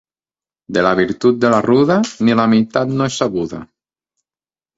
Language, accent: Catalan, Barcelona